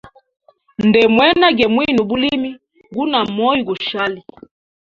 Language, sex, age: Hemba, female, 19-29